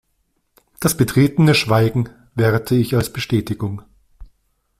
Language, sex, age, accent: German, male, 50-59, Österreichisches Deutsch